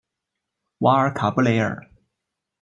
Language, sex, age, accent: Chinese, male, 19-29, 出生地：四川省